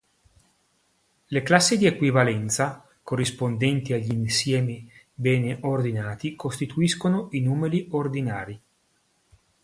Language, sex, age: Italian, male, 50-59